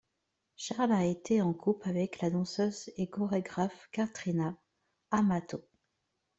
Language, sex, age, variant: French, female, 30-39, Français de métropole